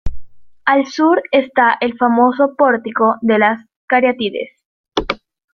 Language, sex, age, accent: Spanish, female, under 19, Caribe: Cuba, Venezuela, Puerto Rico, República Dominicana, Panamá, Colombia caribeña, México caribeño, Costa del golfo de México